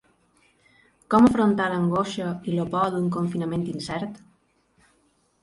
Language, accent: Catalan, balear; central